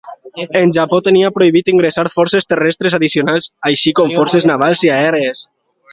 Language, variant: Catalan, Alacantí